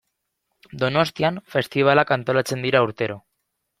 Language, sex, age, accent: Basque, male, 19-29, Mendebalekoa (Araba, Bizkaia, Gipuzkoako mendebaleko herri batzuk)